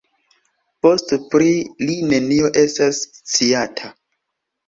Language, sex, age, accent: Esperanto, male, 19-29, Internacia